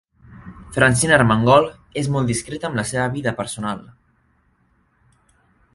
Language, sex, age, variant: Catalan, male, under 19, Central